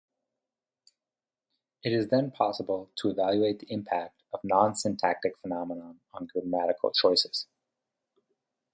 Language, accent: English, United States English